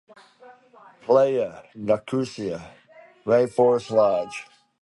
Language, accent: English, United States English